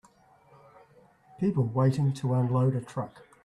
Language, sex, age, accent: English, male, 60-69, Australian English